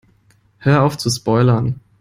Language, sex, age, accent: German, male, 19-29, Deutschland Deutsch